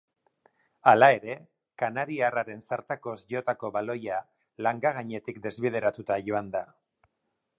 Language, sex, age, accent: Basque, male, 50-59, Erdialdekoa edo Nafarra (Gipuzkoa, Nafarroa)